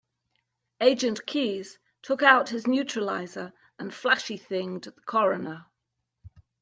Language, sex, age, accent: English, female, 60-69, England English